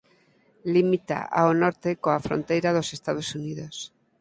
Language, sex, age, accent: Galician, female, 50-59, Normativo (estándar)